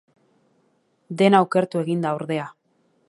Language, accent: Basque, Mendebalekoa (Araba, Bizkaia, Gipuzkoako mendebaleko herri batzuk)